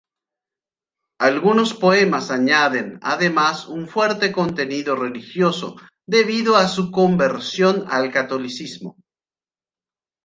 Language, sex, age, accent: Spanish, male, 40-49, Rioplatense: Argentina, Uruguay, este de Bolivia, Paraguay